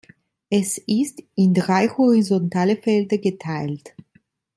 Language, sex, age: German, female, 30-39